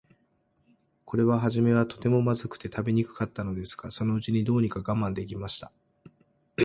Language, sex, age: Japanese, male, 40-49